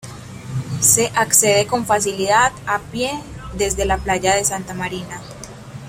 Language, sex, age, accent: Spanish, female, 19-29, Andino-Pacífico: Colombia, Perú, Ecuador, oeste de Bolivia y Venezuela andina